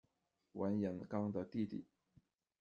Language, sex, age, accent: Chinese, male, 30-39, 出生地：北京市